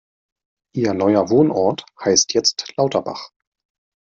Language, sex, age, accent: German, male, 30-39, Deutschland Deutsch